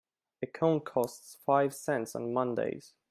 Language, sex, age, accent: English, male, 19-29, United States English